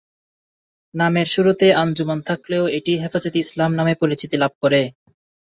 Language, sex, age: Bengali, male, 19-29